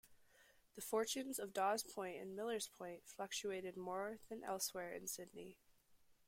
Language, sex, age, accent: English, female, under 19, United States English